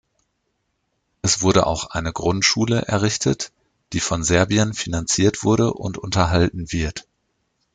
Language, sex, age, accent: German, male, 40-49, Deutschland Deutsch